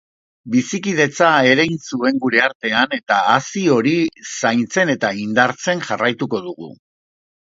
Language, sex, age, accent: Basque, male, 50-59, Erdialdekoa edo Nafarra (Gipuzkoa, Nafarroa)